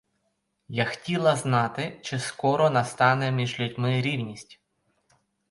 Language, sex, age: Ukrainian, male, 30-39